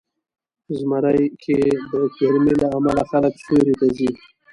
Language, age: Pashto, 19-29